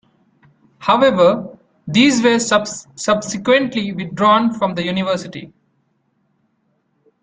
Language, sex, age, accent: English, male, 19-29, India and South Asia (India, Pakistan, Sri Lanka)